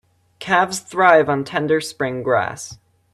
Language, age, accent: English, 19-29, United States English